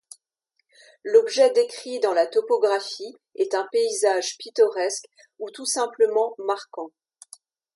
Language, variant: French, Français de métropole